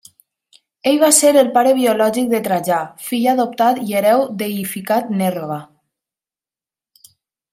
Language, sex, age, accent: Catalan, female, 30-39, valencià